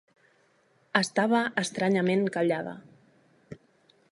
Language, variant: Catalan, Nord-Occidental